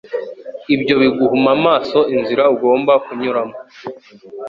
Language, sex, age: Kinyarwanda, male, 19-29